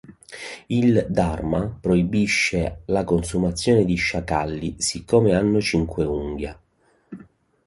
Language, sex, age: Italian, male, 40-49